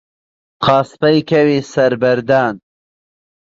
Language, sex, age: Central Kurdish, male, 30-39